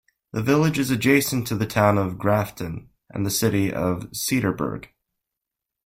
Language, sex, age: English, male, 19-29